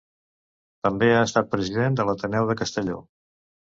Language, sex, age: Catalan, male, 60-69